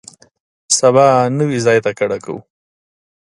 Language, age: Pashto, 30-39